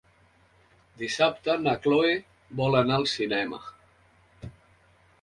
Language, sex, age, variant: Catalan, male, 50-59, Central